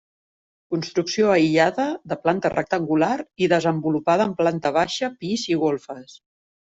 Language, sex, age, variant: Catalan, female, 50-59, Central